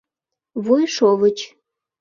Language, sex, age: Mari, female, 19-29